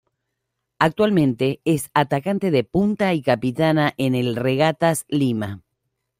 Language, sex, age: Spanish, female, 50-59